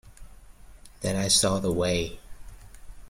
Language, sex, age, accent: English, male, 30-39, United States English